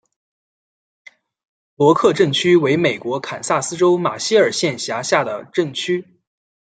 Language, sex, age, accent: Chinese, male, 19-29, 出生地：辽宁省